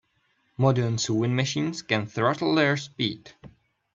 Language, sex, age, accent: English, male, 19-29, England English